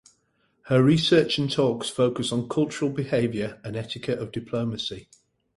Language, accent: English, England English